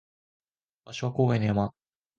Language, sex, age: Japanese, male, under 19